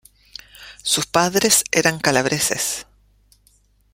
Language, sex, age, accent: Spanish, female, 50-59, Chileno: Chile, Cuyo